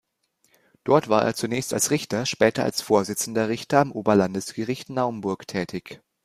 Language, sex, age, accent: German, male, 19-29, Deutschland Deutsch